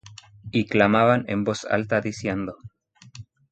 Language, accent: Spanish, Chileno: Chile, Cuyo